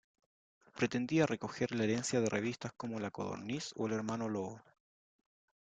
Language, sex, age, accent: Spanish, male, 30-39, Chileno: Chile, Cuyo